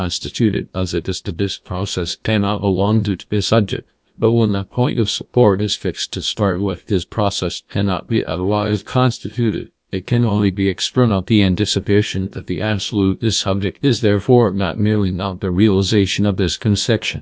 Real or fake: fake